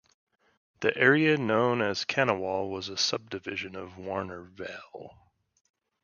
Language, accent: English, United States English